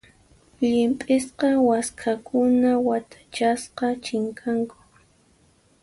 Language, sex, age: Puno Quechua, female, 19-29